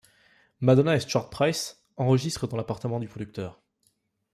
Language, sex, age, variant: French, male, 19-29, Français de métropole